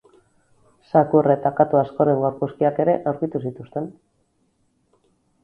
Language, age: Basque, 90+